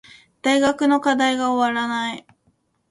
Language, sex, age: Japanese, female, 19-29